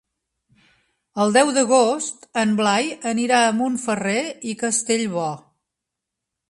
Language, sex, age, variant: Catalan, female, 60-69, Central